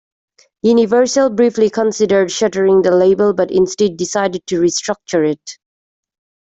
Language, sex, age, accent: English, female, 19-29, England English